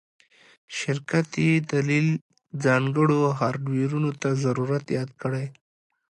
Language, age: Pashto, 19-29